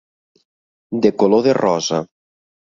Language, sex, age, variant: Catalan, male, 30-39, Nord-Occidental